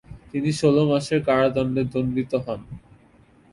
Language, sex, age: Bengali, male, under 19